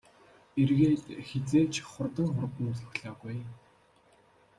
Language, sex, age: Mongolian, male, 19-29